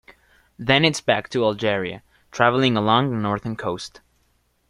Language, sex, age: English, male, under 19